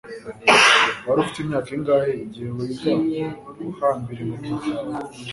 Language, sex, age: Kinyarwanda, male, under 19